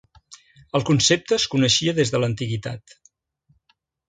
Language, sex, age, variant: Catalan, male, 50-59, Central